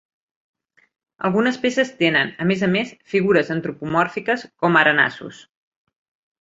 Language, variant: Catalan, Central